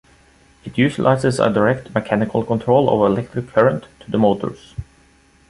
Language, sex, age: English, male, 30-39